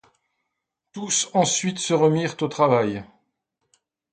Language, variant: French, Français de métropole